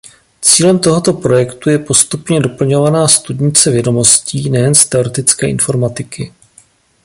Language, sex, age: Czech, male, 40-49